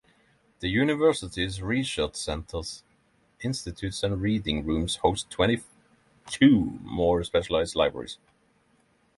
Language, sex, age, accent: English, male, 30-39, United States English